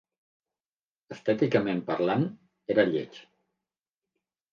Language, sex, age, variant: Catalan, male, 50-59, Central